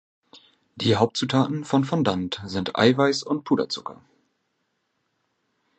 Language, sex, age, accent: German, male, 19-29, Deutschland Deutsch